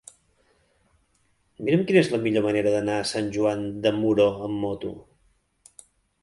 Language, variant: Catalan, Central